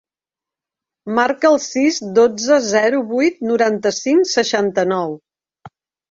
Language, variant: Catalan, Central